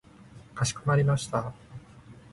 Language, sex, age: Japanese, male, 19-29